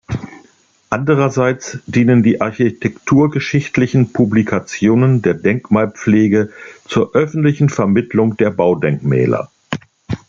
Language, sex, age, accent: German, male, 60-69, Deutschland Deutsch